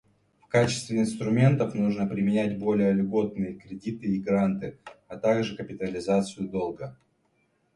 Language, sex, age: Russian, male, 19-29